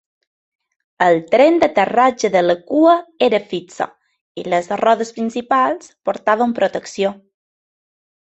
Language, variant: Catalan, Balear